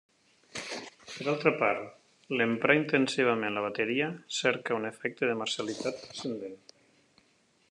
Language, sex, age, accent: Catalan, male, 50-59, valencià